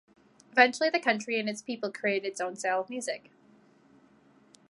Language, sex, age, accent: English, female, 19-29, Canadian English